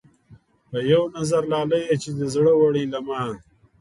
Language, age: Pashto, 30-39